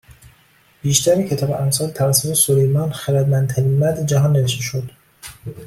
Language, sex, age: Persian, male, 19-29